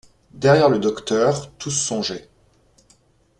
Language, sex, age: French, male, 30-39